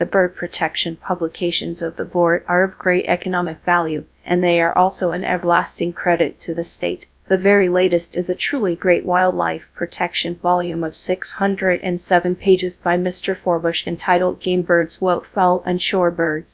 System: TTS, GradTTS